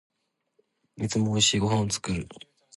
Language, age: Japanese, 19-29